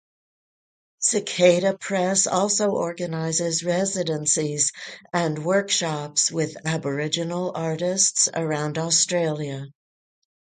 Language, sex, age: English, female, 70-79